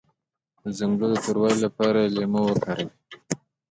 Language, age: Pashto, 19-29